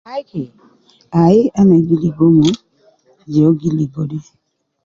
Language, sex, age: Nubi, female, 60-69